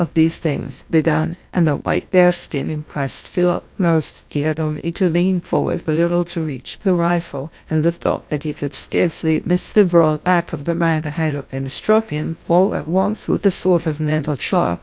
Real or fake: fake